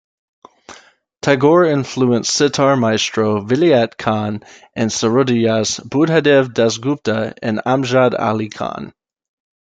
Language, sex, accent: English, male, United States English